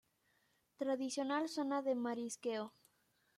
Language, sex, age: Spanish, female, 19-29